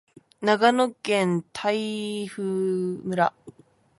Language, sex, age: Japanese, female, 19-29